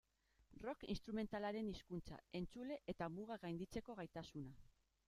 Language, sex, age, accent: Basque, female, 40-49, Mendebalekoa (Araba, Bizkaia, Gipuzkoako mendebaleko herri batzuk)